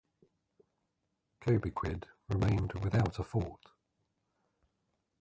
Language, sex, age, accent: English, male, 40-49, England English